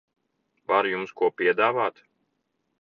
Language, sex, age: Latvian, male, 30-39